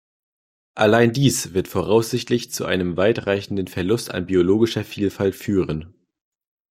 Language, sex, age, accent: German, male, 19-29, Deutschland Deutsch